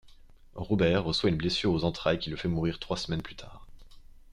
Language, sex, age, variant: French, male, 19-29, Français de métropole